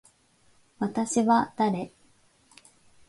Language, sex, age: Japanese, female, 30-39